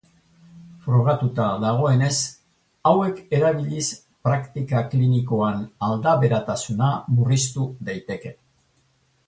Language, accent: Basque, Erdialdekoa edo Nafarra (Gipuzkoa, Nafarroa)